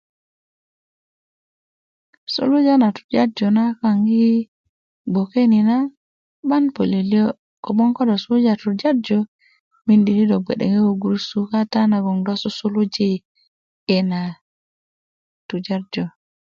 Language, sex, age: Kuku, female, 40-49